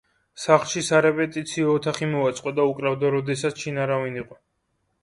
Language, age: Georgian, 19-29